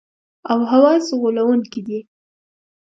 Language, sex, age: Pashto, female, under 19